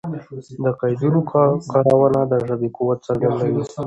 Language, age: Pashto, 19-29